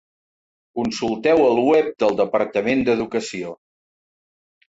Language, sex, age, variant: Catalan, male, 60-69, Central